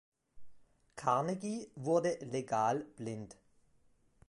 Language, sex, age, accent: German, male, 30-39, Deutschland Deutsch